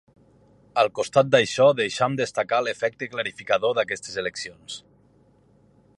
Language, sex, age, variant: Catalan, male, 30-39, Nord-Occidental